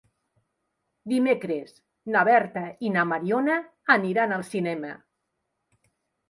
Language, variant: Catalan, Central